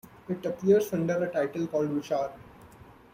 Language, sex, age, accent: English, male, 19-29, India and South Asia (India, Pakistan, Sri Lanka)